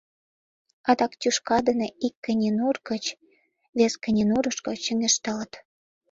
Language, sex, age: Mari, female, 19-29